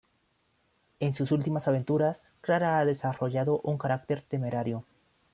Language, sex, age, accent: Spanish, male, 19-29, México